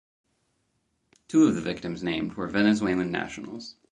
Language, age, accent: English, 30-39, United States English